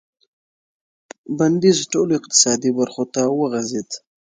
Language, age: Pashto, under 19